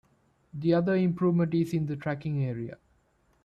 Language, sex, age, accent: English, male, 19-29, India and South Asia (India, Pakistan, Sri Lanka)